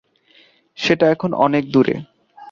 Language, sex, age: Bengali, male, 19-29